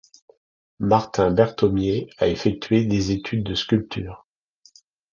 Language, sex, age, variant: French, male, 50-59, Français de métropole